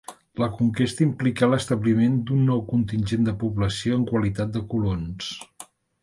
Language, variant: Catalan, Central